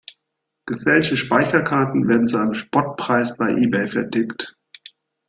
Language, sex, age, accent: German, male, 30-39, Deutschland Deutsch